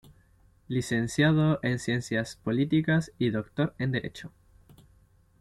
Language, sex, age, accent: Spanish, male, 19-29, Chileno: Chile, Cuyo